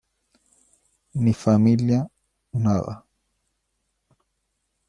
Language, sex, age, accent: Spanish, male, 19-29, Chileno: Chile, Cuyo